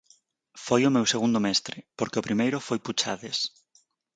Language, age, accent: Galician, 19-29, Normativo (estándar)